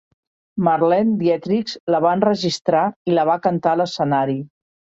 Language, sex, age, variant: Catalan, female, 50-59, Central